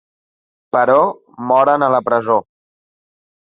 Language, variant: Catalan, Central